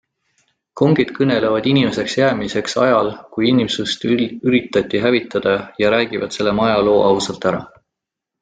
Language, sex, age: Estonian, male, 19-29